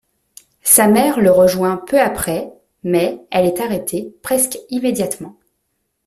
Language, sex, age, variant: French, female, 30-39, Français de métropole